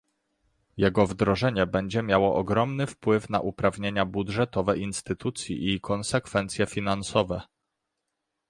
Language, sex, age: Polish, male, 30-39